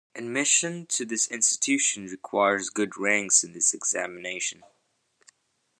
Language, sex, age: English, male, under 19